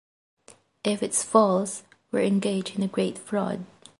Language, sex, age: English, female, 19-29